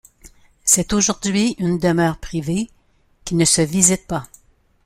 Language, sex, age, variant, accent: French, female, 70-79, Français d'Amérique du Nord, Français du Canada